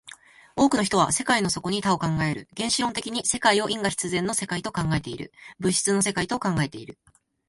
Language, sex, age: Japanese, male, 19-29